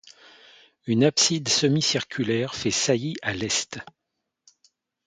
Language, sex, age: French, male, 50-59